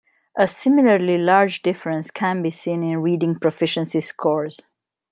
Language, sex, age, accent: English, female, 40-49, United States English